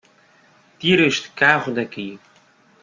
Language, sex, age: Portuguese, male, 30-39